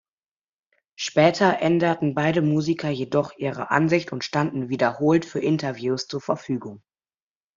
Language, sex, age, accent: German, male, under 19, Deutschland Deutsch